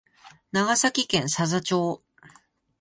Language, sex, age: Japanese, male, 19-29